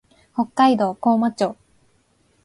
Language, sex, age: Japanese, female, 19-29